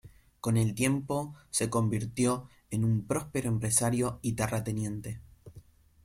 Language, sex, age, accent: Spanish, male, 30-39, Rioplatense: Argentina, Uruguay, este de Bolivia, Paraguay